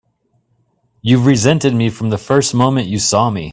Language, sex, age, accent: English, male, 30-39, United States English